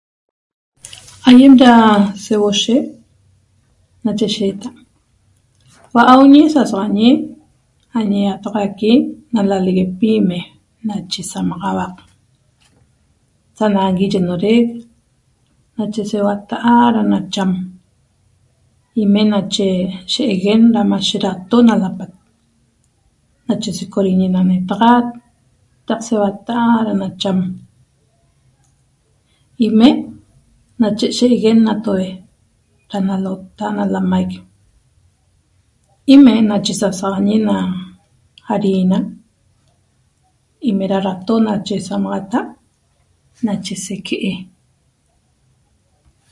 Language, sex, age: Toba, female, 40-49